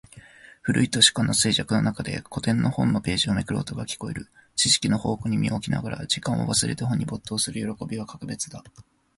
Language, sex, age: Japanese, male, 19-29